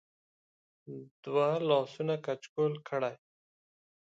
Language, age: Pashto, 30-39